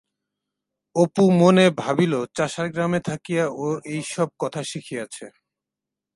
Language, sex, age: Bengali, male, 19-29